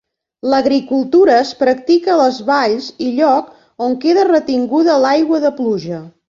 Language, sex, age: Catalan, female, 50-59